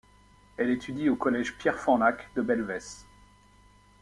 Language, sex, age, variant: French, male, 40-49, Français de métropole